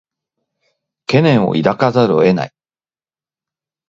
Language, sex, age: Japanese, male, 50-59